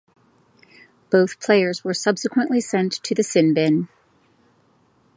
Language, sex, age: English, female, 40-49